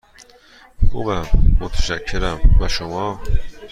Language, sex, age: Persian, male, 30-39